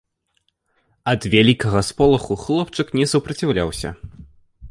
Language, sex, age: Belarusian, male, 19-29